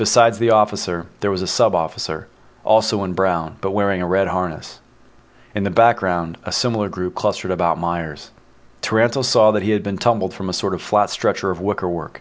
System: none